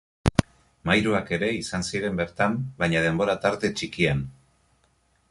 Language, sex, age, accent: Basque, male, 40-49, Mendebalekoa (Araba, Bizkaia, Gipuzkoako mendebaleko herri batzuk)